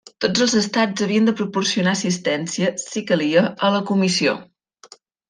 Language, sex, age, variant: Catalan, female, 19-29, Central